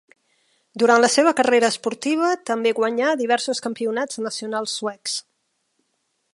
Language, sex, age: Catalan, female, 50-59